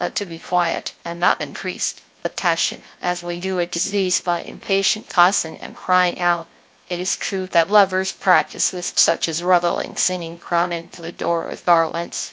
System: TTS, GlowTTS